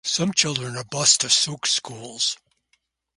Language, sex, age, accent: English, male, 70-79, United States English